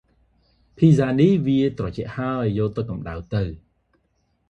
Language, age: Khmer, 30-39